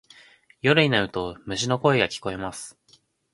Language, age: Japanese, 19-29